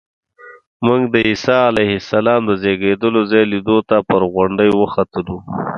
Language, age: Pashto, 30-39